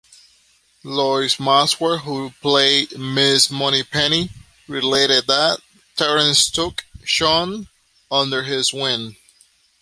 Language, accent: English, United States English